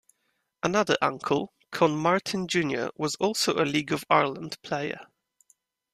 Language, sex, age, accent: English, male, 19-29, England English